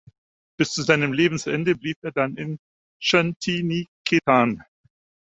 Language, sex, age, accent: German, male, 50-59, Deutschland Deutsch